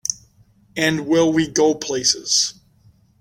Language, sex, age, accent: English, male, 50-59, United States English